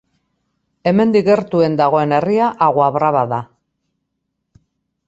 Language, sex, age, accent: Basque, female, 60-69, Mendebalekoa (Araba, Bizkaia, Gipuzkoako mendebaleko herri batzuk)